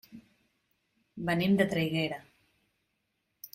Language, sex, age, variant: Catalan, female, 30-39, Central